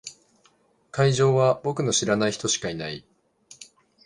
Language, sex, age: Japanese, male, 19-29